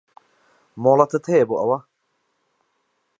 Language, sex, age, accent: Central Kurdish, male, 30-39, سۆرانی